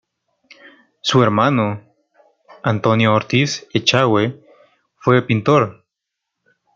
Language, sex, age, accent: Spanish, male, 19-29, América central